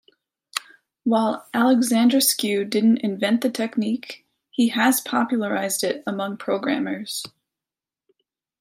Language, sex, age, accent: English, female, 30-39, United States English